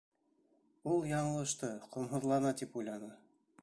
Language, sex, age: Bashkir, male, 40-49